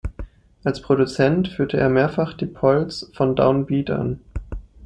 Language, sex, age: German, male, 19-29